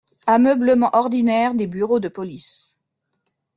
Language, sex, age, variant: French, female, 30-39, Français de métropole